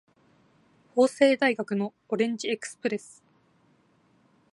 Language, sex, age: Japanese, female, 19-29